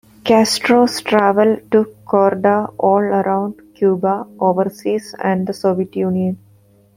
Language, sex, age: English, female, 40-49